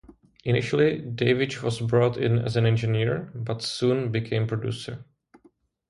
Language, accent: English, Czech